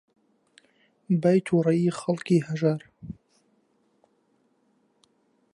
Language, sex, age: Central Kurdish, male, 19-29